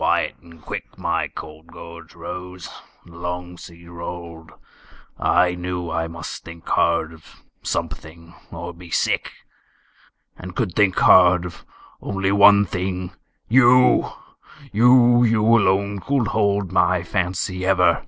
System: none